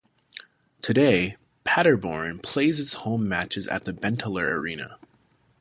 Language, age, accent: English, 19-29, Canadian English